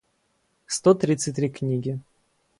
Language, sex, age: Russian, male, 19-29